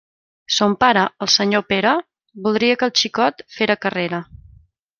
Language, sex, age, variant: Catalan, female, 30-39, Central